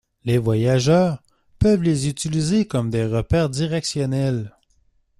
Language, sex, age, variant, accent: French, male, 19-29, Français d'Amérique du Nord, Français du Canada